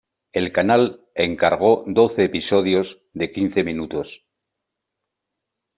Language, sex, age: Spanish, male, 50-59